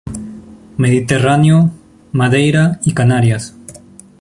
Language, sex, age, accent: Spanish, male, 19-29, Andino-Pacífico: Colombia, Perú, Ecuador, oeste de Bolivia y Venezuela andina